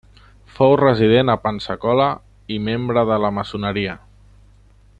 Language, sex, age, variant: Catalan, male, 30-39, Central